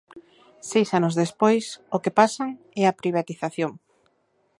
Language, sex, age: Galician, female, 30-39